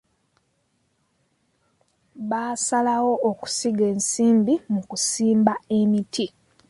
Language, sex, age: Ganda, female, 19-29